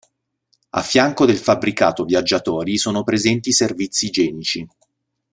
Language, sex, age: Italian, male, 30-39